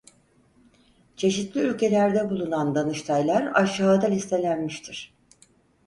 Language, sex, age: Turkish, female, 70-79